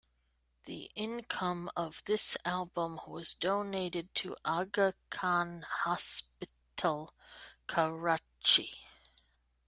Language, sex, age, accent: English, female, 30-39, United States English